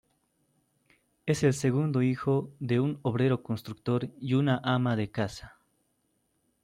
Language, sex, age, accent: Spanish, male, 19-29, Andino-Pacífico: Colombia, Perú, Ecuador, oeste de Bolivia y Venezuela andina